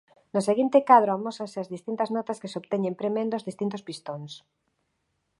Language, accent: Galician, Normativo (estándar)